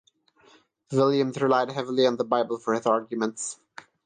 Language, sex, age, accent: English, male, 19-29, India and South Asia (India, Pakistan, Sri Lanka)